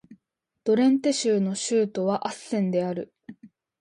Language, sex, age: Japanese, female, under 19